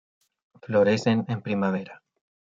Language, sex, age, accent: Spanish, male, 19-29, Chileno: Chile, Cuyo